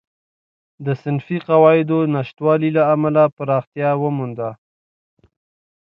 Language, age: Pashto, 19-29